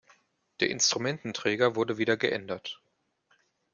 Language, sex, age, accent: German, male, 19-29, Deutschland Deutsch